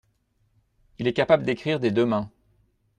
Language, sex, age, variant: French, male, 40-49, Français de métropole